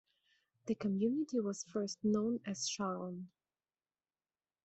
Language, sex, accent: English, female, United States English